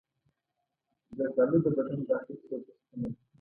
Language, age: Pashto, 19-29